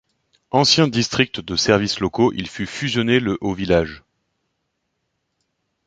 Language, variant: French, Français de métropole